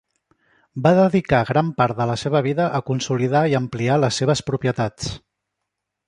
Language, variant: Catalan, Central